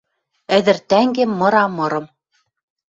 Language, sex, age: Western Mari, female, 50-59